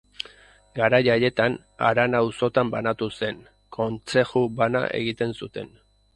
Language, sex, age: Basque, male, 30-39